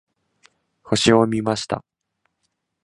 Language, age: Japanese, under 19